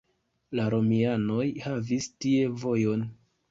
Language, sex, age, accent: Esperanto, male, 19-29, Internacia